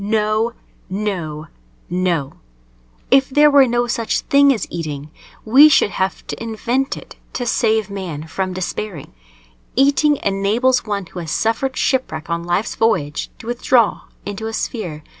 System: none